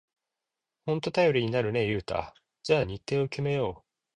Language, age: Japanese, 30-39